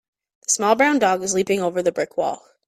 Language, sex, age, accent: English, female, 30-39, Canadian English